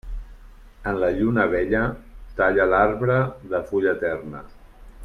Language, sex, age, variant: Catalan, male, 40-49, Central